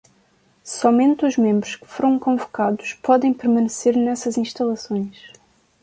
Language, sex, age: Portuguese, female, 19-29